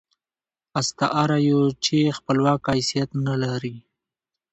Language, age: Pashto, 19-29